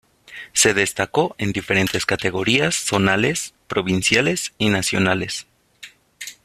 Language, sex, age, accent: Spanish, male, 19-29, México